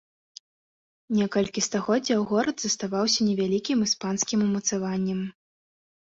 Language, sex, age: Belarusian, female, 19-29